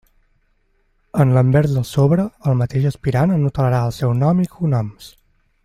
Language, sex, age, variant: Catalan, male, 19-29, Central